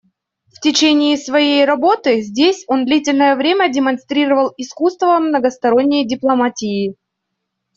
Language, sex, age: Russian, female, 19-29